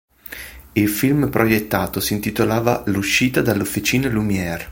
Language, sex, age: Italian, male, 30-39